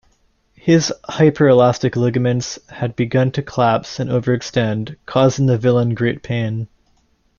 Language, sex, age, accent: English, male, 19-29, Canadian English